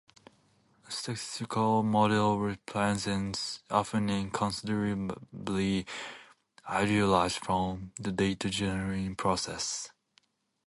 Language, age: English, 19-29